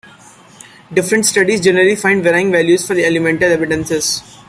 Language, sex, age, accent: English, male, 19-29, India and South Asia (India, Pakistan, Sri Lanka)